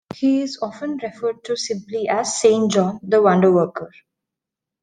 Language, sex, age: English, female, 19-29